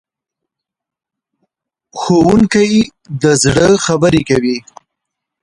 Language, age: Pashto, 30-39